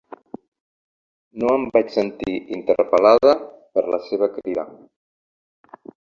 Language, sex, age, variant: Catalan, male, 50-59, Central